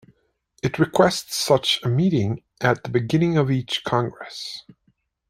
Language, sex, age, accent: English, male, 40-49, United States English